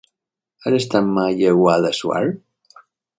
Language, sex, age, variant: Catalan, male, 50-59, Balear